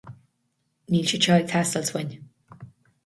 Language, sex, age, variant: Irish, female, 30-39, Gaeilge Chonnacht